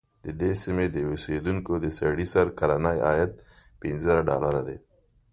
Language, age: Pashto, 40-49